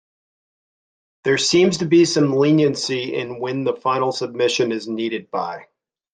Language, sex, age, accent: English, male, 40-49, United States English